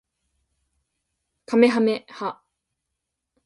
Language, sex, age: Japanese, female, 19-29